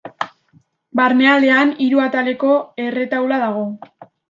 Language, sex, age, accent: Basque, female, under 19, Mendebalekoa (Araba, Bizkaia, Gipuzkoako mendebaleko herri batzuk)